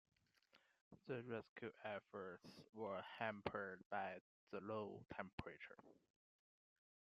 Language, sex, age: English, male, 30-39